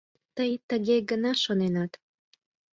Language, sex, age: Mari, female, 19-29